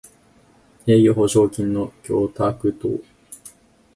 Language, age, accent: Japanese, 19-29, 標準語